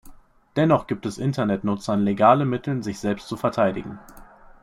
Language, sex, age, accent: German, male, under 19, Deutschland Deutsch